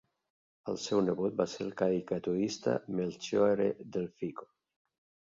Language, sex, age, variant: Catalan, male, 50-59, Central